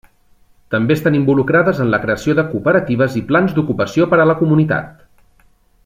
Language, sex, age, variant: Catalan, male, 40-49, Central